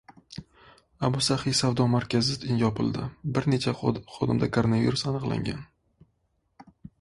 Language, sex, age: Uzbek, male, 19-29